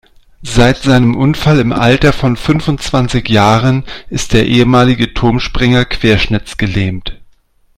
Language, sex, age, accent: German, male, 40-49, Deutschland Deutsch